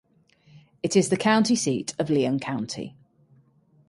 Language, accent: English, England English